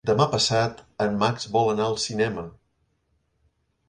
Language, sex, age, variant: Catalan, male, 50-59, Central